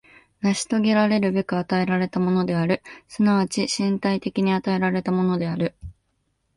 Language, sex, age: Japanese, female, 19-29